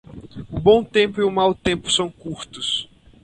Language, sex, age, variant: Portuguese, male, 19-29, Portuguese (Brasil)